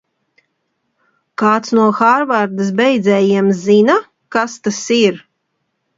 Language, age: Latvian, 40-49